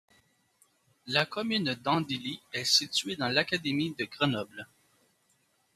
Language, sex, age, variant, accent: French, male, 30-39, Français d'Amérique du Nord, Français du Canada